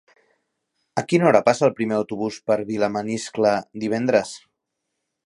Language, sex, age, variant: Catalan, male, 30-39, Central